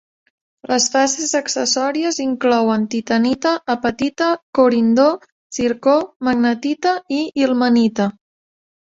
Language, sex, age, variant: Catalan, female, 19-29, Central